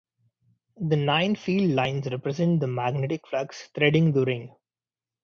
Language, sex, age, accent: English, male, 19-29, India and South Asia (India, Pakistan, Sri Lanka)